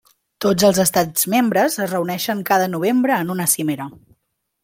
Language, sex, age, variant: Catalan, female, 19-29, Central